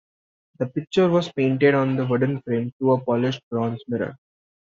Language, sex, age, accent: English, male, 19-29, India and South Asia (India, Pakistan, Sri Lanka)